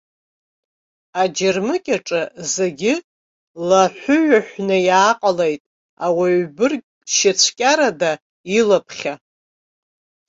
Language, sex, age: Abkhazian, female, 60-69